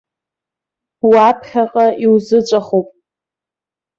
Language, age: Abkhazian, under 19